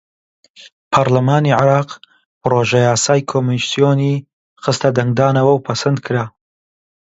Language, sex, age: Central Kurdish, male, 19-29